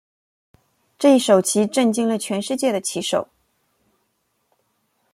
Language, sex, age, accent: Chinese, female, 30-39, 出生地：吉林省